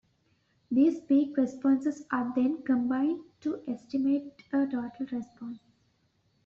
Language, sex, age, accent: English, female, 19-29, England English